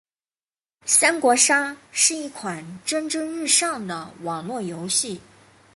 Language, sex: Chinese, female